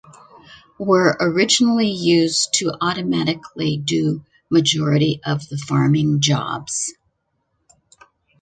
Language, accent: English, United States English